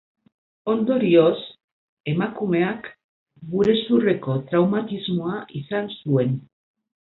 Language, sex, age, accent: Basque, female, 50-59, Mendebalekoa (Araba, Bizkaia, Gipuzkoako mendebaleko herri batzuk)